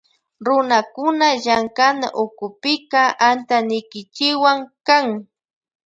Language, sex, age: Loja Highland Quichua, female, 19-29